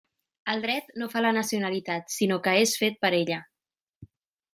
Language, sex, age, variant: Catalan, female, 19-29, Central